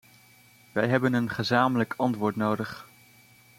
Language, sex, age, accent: Dutch, male, 19-29, Nederlands Nederlands